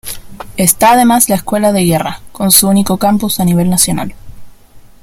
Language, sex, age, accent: Spanish, female, under 19, Chileno: Chile, Cuyo